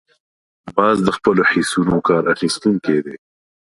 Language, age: Pashto, 19-29